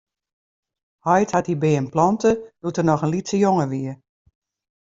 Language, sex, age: Western Frisian, female, 60-69